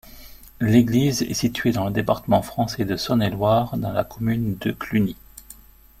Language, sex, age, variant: French, male, 50-59, Français de métropole